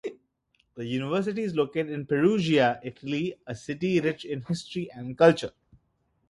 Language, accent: English, India and South Asia (India, Pakistan, Sri Lanka)